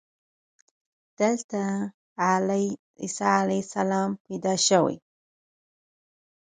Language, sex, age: Pashto, female, 30-39